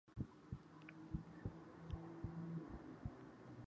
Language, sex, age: English, female, 19-29